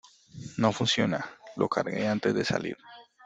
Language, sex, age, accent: Spanish, male, 19-29, Andino-Pacífico: Colombia, Perú, Ecuador, oeste de Bolivia y Venezuela andina